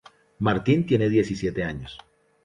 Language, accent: Spanish, Andino-Pacífico: Colombia, Perú, Ecuador, oeste de Bolivia y Venezuela andina